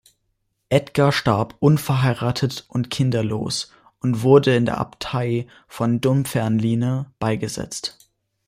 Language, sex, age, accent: German, male, 19-29, Deutschland Deutsch